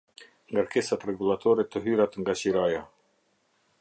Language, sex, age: Albanian, male, 50-59